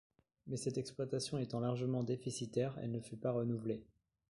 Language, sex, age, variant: French, male, 30-39, Français de métropole